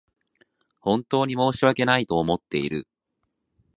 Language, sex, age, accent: Japanese, male, 19-29, 関西弁